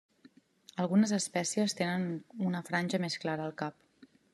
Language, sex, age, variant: Catalan, female, 30-39, Central